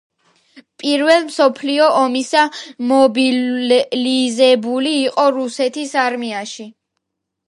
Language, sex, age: Georgian, female, under 19